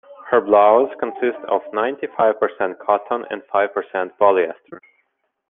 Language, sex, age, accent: English, male, 30-39, United States English